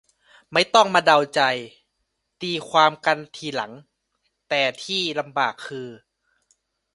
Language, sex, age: Thai, male, 19-29